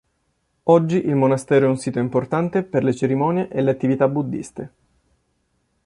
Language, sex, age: Italian, male, 19-29